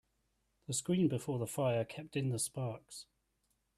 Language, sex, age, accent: English, male, 30-39, Welsh English